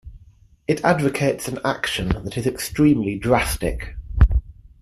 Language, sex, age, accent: English, male, 30-39, England English